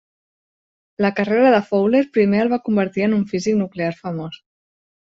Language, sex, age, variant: Catalan, female, 30-39, Central